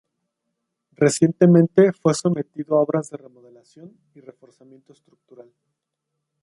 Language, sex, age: Spanish, male, 40-49